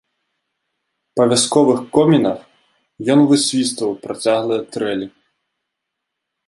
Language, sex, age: Belarusian, male, 19-29